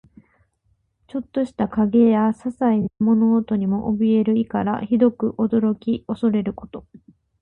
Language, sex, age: Japanese, female, 19-29